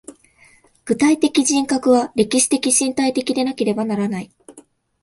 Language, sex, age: Japanese, female, 19-29